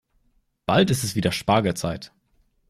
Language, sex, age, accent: German, male, under 19, Deutschland Deutsch